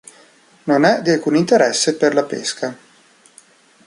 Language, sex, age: Italian, male, 40-49